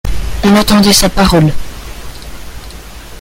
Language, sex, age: French, male, under 19